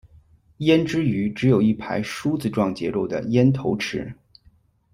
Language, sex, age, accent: Chinese, male, 40-49, 出生地：河南省